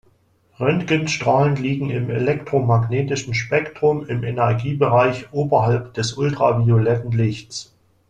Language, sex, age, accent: German, male, 40-49, Deutschland Deutsch